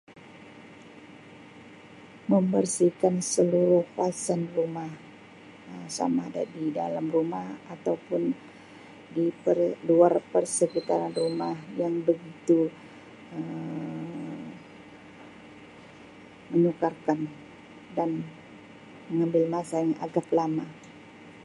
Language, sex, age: Sabah Malay, female, 60-69